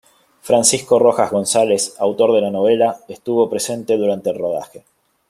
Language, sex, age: Spanish, male, 40-49